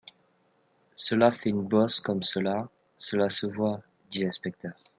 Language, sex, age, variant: French, male, 19-29, Français de métropole